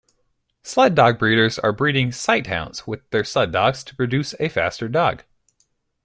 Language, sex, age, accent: English, male, 19-29, United States English